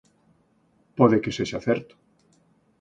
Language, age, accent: Galician, 50-59, Central (gheada)